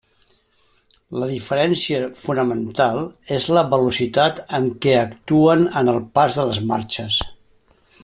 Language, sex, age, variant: Catalan, male, 60-69, Septentrional